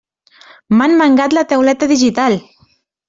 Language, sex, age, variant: Catalan, female, 19-29, Central